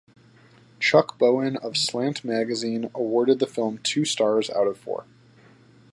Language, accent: English, United States English